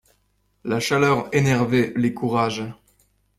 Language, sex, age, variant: French, male, 19-29, Français de métropole